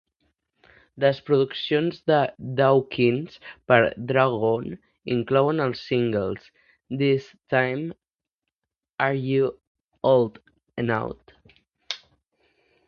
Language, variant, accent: Catalan, Central, central